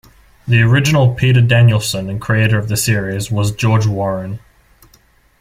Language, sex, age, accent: English, male, under 19, Australian English